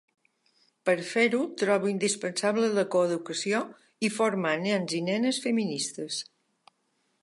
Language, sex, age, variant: Catalan, female, 60-69, Balear